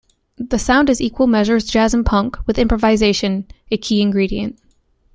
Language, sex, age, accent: English, female, 19-29, United States English